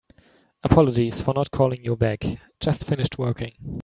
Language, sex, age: English, male, 19-29